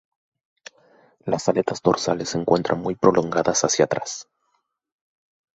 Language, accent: Spanish, Chileno: Chile, Cuyo